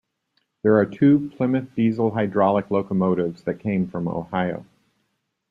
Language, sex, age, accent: English, male, 60-69, United States English